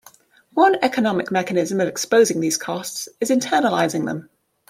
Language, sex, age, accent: English, female, 30-39, England English